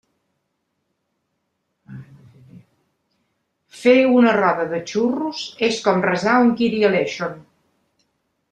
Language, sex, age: Catalan, female, 70-79